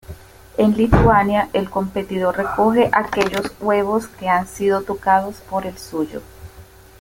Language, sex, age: Spanish, female, 50-59